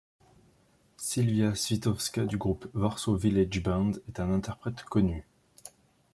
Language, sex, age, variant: French, male, 19-29, Français de métropole